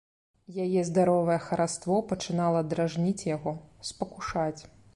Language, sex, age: Belarusian, female, 30-39